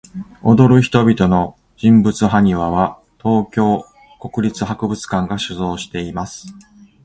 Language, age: Japanese, 40-49